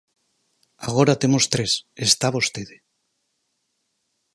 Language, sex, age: Galician, male, 50-59